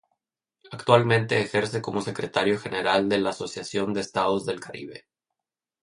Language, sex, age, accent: Spanish, male, 30-39, México